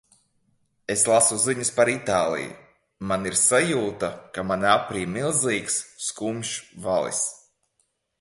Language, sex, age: Latvian, male, 30-39